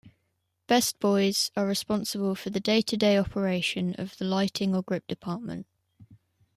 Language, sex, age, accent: English, female, 19-29, England English